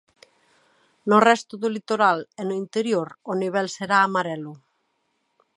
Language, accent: Galician, Atlántico (seseo e gheada)